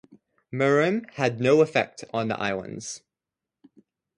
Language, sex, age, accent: English, male, under 19, United States English